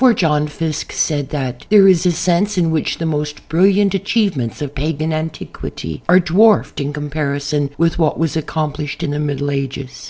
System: none